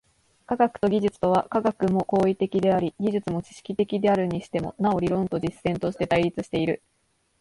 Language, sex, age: Japanese, female, 19-29